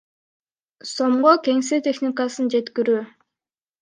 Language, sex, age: Kyrgyz, female, under 19